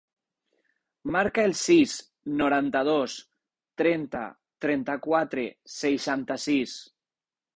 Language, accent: Catalan, valencià